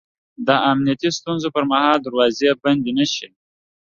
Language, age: Pashto, 19-29